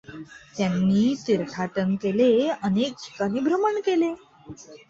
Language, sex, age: Marathi, female, 19-29